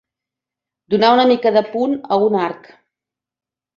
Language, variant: Catalan, Central